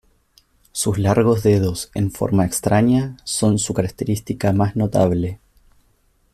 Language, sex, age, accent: Spanish, male, 19-29, Rioplatense: Argentina, Uruguay, este de Bolivia, Paraguay